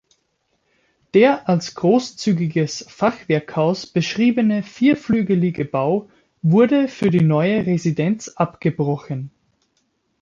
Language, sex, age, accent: German, male, 19-29, Österreichisches Deutsch